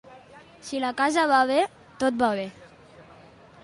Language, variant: Catalan, Central